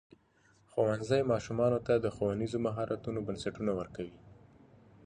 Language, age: Pashto, 30-39